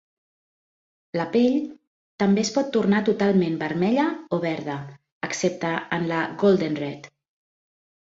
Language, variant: Catalan, Central